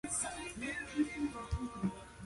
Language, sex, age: English, male, 19-29